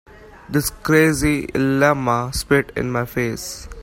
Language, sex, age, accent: English, male, 19-29, India and South Asia (India, Pakistan, Sri Lanka)